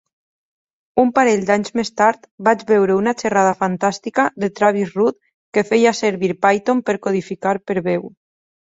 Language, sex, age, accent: Catalan, female, 30-39, valencià